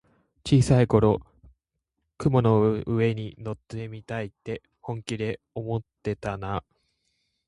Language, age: Japanese, 19-29